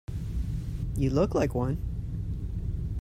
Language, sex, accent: English, female, United States English